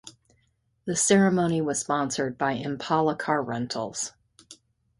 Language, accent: English, United States English